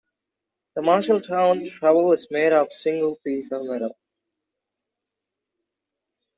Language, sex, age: English, male, under 19